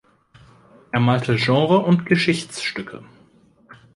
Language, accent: German, Deutschland Deutsch